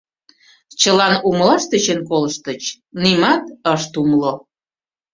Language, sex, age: Mari, female, 40-49